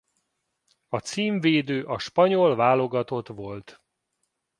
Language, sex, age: Hungarian, male, 40-49